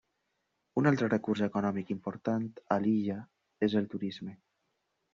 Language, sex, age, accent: Catalan, male, 19-29, valencià